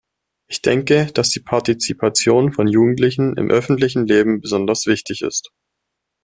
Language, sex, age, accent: German, male, 19-29, Deutschland Deutsch